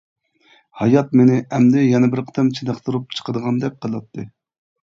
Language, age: Uyghur, 19-29